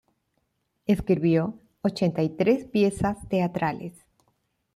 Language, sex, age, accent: Spanish, female, 60-69, Andino-Pacífico: Colombia, Perú, Ecuador, oeste de Bolivia y Venezuela andina